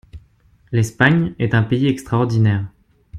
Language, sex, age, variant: French, male, 19-29, Français de métropole